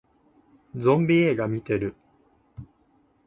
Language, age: Japanese, 19-29